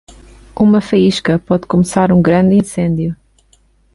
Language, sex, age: Portuguese, female, 30-39